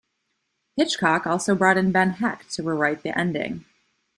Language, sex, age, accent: English, female, 30-39, United States English